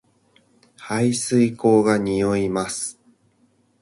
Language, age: Japanese, 30-39